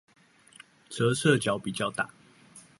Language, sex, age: Chinese, male, 19-29